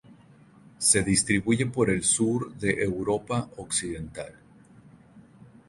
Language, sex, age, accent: Spanish, male, 30-39, México